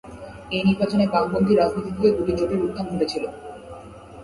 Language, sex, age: Bengali, male, 19-29